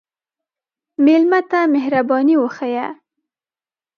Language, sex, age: Pashto, female, 19-29